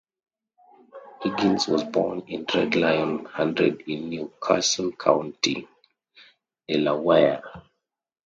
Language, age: English, 30-39